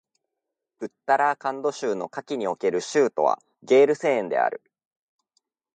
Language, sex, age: Japanese, male, 19-29